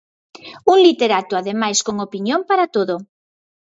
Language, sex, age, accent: Galician, female, 50-59, Normativo (estándar)